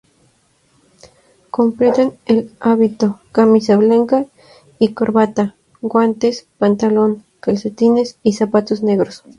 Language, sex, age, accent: Spanish, female, under 19, México